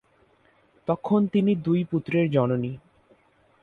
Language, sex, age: Bengali, male, under 19